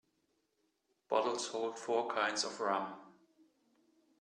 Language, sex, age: English, male, 30-39